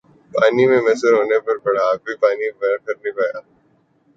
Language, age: Urdu, 19-29